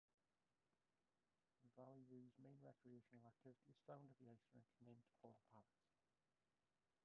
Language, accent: English, Welsh English